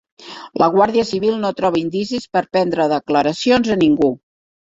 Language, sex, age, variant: Catalan, female, 50-59, Central